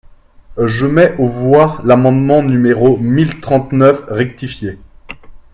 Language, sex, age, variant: French, male, 19-29, Français de métropole